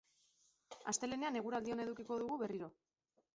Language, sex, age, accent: Basque, female, 30-39, Mendebalekoa (Araba, Bizkaia, Gipuzkoako mendebaleko herri batzuk)